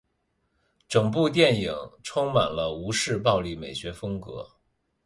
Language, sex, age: Chinese, male, 19-29